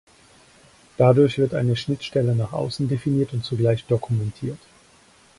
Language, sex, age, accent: German, male, 40-49, Deutschland Deutsch